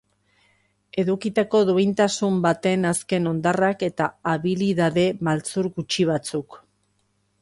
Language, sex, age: Basque, female, 50-59